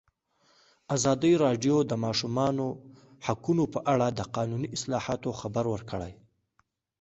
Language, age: Pashto, under 19